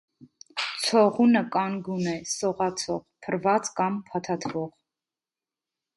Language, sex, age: Armenian, female, 19-29